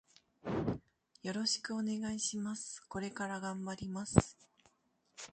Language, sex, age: Japanese, female, 30-39